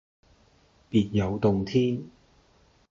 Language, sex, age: Cantonese, male, 40-49